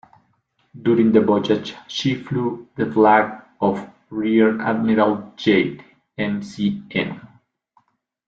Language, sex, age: English, male, 40-49